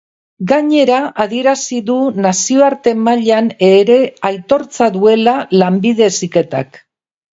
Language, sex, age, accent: Basque, female, 60-69, Mendebalekoa (Araba, Bizkaia, Gipuzkoako mendebaleko herri batzuk)